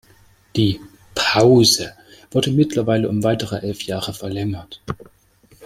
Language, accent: German, Deutschland Deutsch